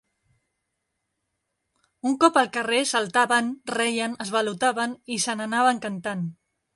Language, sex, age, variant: Catalan, female, 40-49, Central